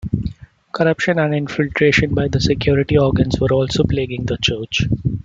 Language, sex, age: English, male, 19-29